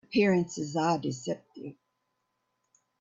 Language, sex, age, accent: English, female, 70-79, Australian English